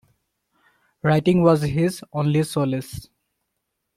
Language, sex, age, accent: English, male, 19-29, India and South Asia (India, Pakistan, Sri Lanka)